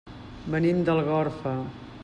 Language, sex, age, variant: Catalan, female, 50-59, Central